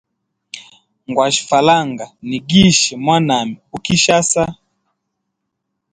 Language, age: Hemba, 30-39